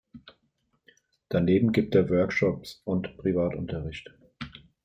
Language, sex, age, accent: German, male, 30-39, Deutschland Deutsch